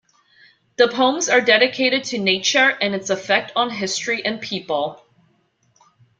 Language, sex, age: English, female, 40-49